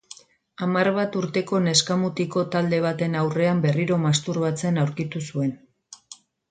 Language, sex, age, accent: Basque, female, 50-59, Erdialdekoa edo Nafarra (Gipuzkoa, Nafarroa)